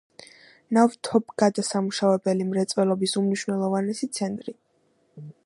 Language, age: Georgian, under 19